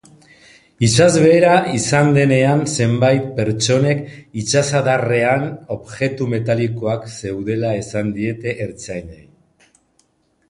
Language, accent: Basque, Erdialdekoa edo Nafarra (Gipuzkoa, Nafarroa)